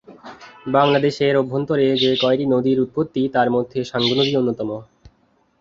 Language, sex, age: Bengali, male, under 19